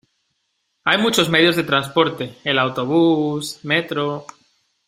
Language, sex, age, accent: Spanish, male, 19-29, España: Norte peninsular (Asturias, Castilla y León, Cantabria, País Vasco, Navarra, Aragón, La Rioja, Guadalajara, Cuenca)